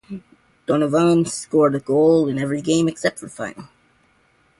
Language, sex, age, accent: English, male, under 19, United States English